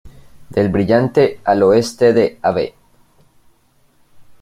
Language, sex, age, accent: Spanish, male, 19-29, Andino-Pacífico: Colombia, Perú, Ecuador, oeste de Bolivia y Venezuela andina